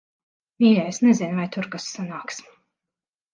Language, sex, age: Latvian, female, 30-39